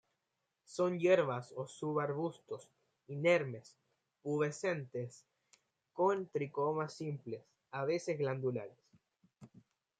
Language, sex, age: Spanish, male, 19-29